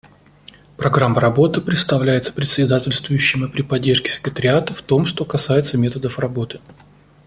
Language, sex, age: Russian, male, 19-29